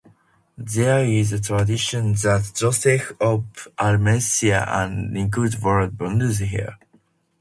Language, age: English, under 19